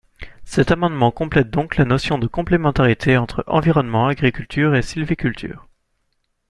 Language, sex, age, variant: French, male, 19-29, Français de métropole